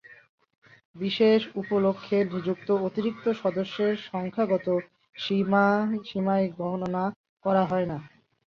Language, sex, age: Bengali, male, 40-49